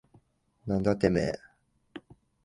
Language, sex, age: Japanese, male, 19-29